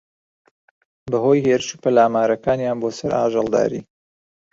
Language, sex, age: Central Kurdish, male, 30-39